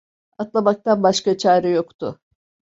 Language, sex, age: Turkish, female, 70-79